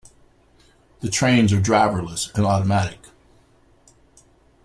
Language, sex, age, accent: English, male, 50-59, United States English